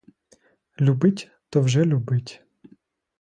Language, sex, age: Ukrainian, male, 30-39